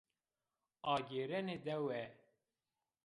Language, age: Zaza, 30-39